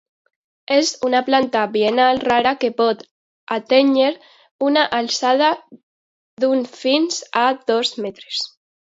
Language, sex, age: Catalan, female, under 19